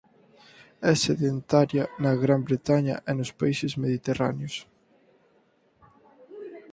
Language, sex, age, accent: Galician, male, 19-29, Atlántico (seseo e gheada)